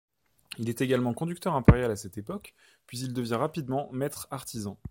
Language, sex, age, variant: French, male, 19-29, Français de métropole